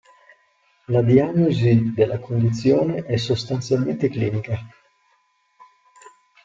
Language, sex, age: Italian, male, 40-49